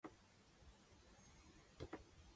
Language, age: Chinese, 30-39